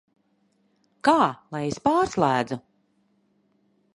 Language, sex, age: Latvian, female, 40-49